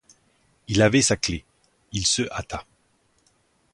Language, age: French, 30-39